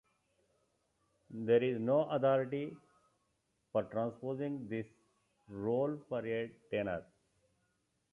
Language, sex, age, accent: English, male, 50-59, India and South Asia (India, Pakistan, Sri Lanka)